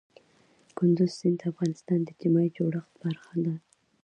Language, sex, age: Pashto, female, 19-29